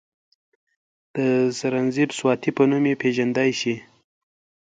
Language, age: Pashto, under 19